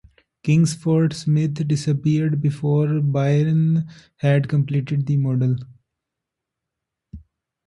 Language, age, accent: English, 19-29, India and South Asia (India, Pakistan, Sri Lanka)